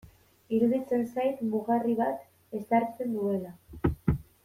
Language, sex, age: Basque, female, 19-29